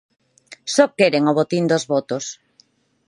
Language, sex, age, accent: Galician, female, 40-49, Normativo (estándar); Neofalante